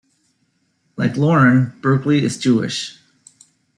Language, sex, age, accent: English, male, 50-59, United States English